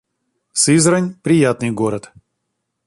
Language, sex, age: Russian, male, 40-49